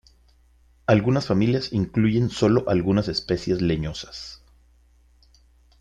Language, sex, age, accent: Spanish, male, 50-59, México